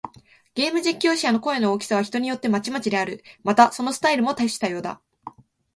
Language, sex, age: Japanese, female, 19-29